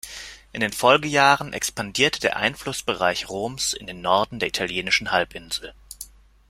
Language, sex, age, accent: German, male, 30-39, Deutschland Deutsch